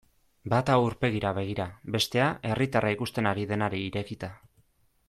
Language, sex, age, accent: Basque, male, 19-29, Erdialdekoa edo Nafarra (Gipuzkoa, Nafarroa)